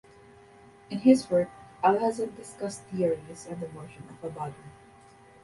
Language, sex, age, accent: English, female, 19-29, Filipino